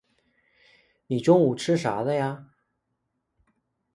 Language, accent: Chinese, 出生地：河南省